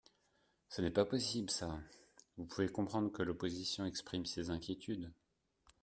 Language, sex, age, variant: French, male, 30-39, Français de métropole